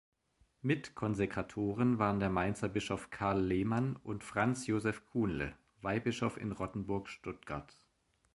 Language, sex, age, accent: German, male, 30-39, Deutschland Deutsch